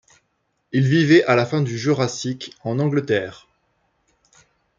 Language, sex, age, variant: French, male, 19-29, Français de métropole